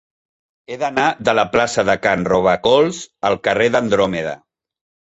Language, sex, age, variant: Catalan, male, 40-49, Central